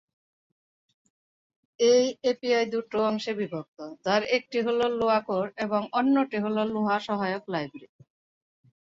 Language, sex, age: Bengali, male, 19-29